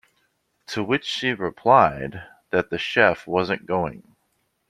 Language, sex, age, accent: English, male, 19-29, United States English